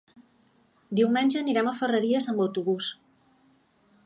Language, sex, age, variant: Catalan, female, 40-49, Balear